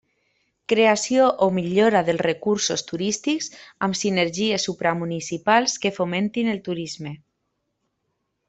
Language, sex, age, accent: Catalan, female, 30-39, valencià